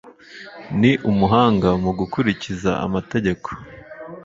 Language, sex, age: Kinyarwanda, male, 19-29